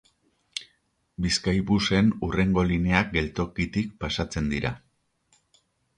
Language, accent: Basque, Erdialdekoa edo Nafarra (Gipuzkoa, Nafarroa)